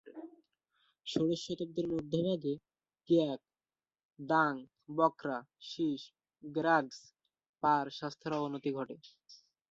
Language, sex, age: Bengali, male, under 19